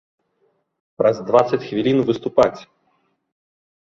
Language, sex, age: Belarusian, male, 40-49